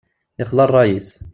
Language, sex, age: Kabyle, male, 19-29